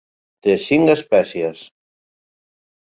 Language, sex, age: Catalan, male, 30-39